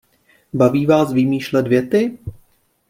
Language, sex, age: Czech, male, 30-39